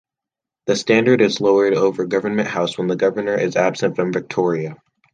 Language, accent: English, United States English